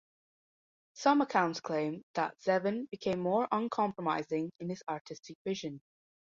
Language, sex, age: English, female, under 19